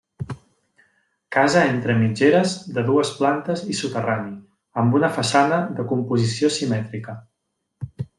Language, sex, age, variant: Catalan, male, 30-39, Central